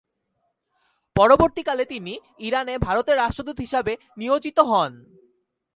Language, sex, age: Bengali, male, 19-29